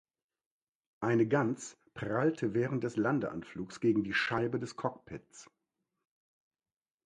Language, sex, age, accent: German, male, 50-59, Deutschland Deutsch